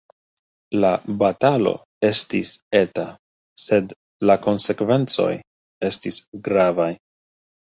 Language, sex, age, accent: Esperanto, male, 30-39, Internacia